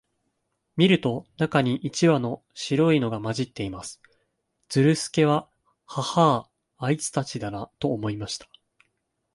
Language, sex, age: Japanese, male, 19-29